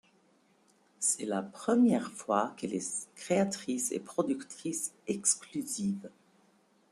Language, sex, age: French, female, 50-59